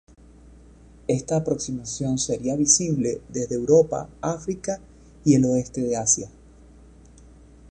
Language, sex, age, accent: Spanish, male, 30-39, Andino-Pacífico: Colombia, Perú, Ecuador, oeste de Bolivia y Venezuela andina